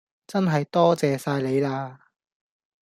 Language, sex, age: Cantonese, male, 19-29